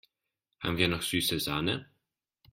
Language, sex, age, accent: German, male, 19-29, Österreichisches Deutsch